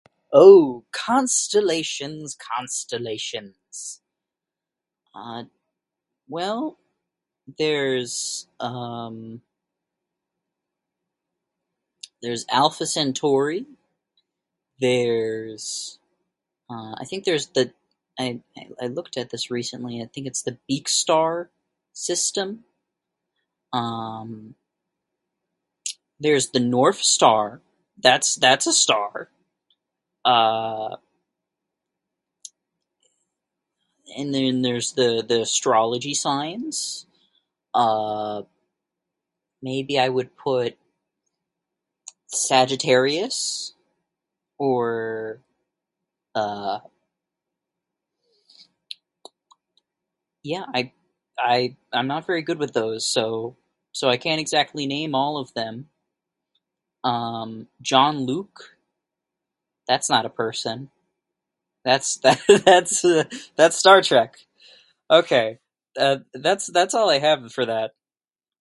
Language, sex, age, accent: English, male, 19-29, United States English